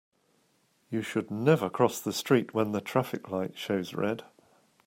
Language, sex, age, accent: English, male, 50-59, England English